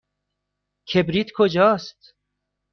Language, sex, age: Persian, male, 30-39